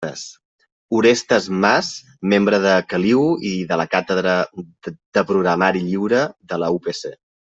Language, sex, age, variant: Catalan, male, 30-39, Central